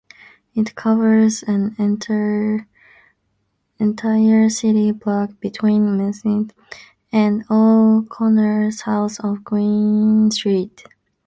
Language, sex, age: English, female, under 19